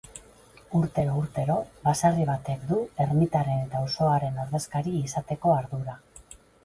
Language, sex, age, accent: Basque, female, 50-59, Mendebalekoa (Araba, Bizkaia, Gipuzkoako mendebaleko herri batzuk)